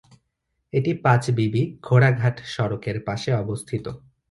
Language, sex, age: Bengali, male, 19-29